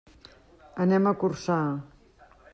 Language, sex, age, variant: Catalan, female, 50-59, Central